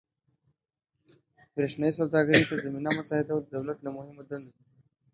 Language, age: Pashto, 19-29